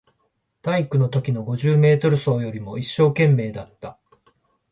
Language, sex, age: Japanese, male, 40-49